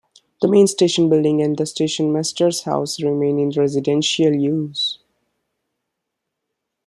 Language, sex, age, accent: English, male, under 19, India and South Asia (India, Pakistan, Sri Lanka)